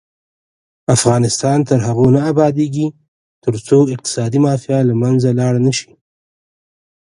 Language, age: Pashto, 19-29